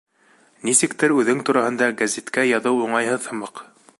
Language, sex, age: Bashkir, male, 19-29